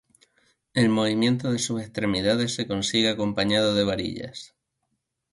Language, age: Spanish, 19-29